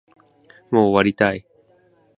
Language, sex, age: Japanese, male, 19-29